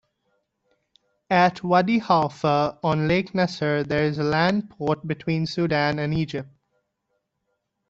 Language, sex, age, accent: English, male, 19-29, India and South Asia (India, Pakistan, Sri Lanka)